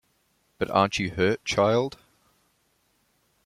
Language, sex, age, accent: English, male, 19-29, Australian English